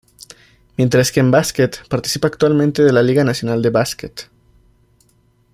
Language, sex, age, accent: Spanish, male, 19-29, México